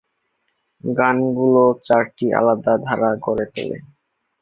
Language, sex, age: Bengali, male, 19-29